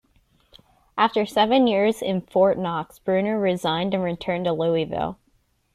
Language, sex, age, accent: English, female, 19-29, United States English